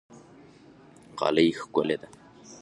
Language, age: Pashto, 30-39